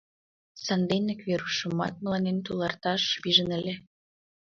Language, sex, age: Mari, female, under 19